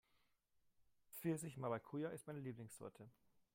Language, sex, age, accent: German, male, 30-39, Deutschland Deutsch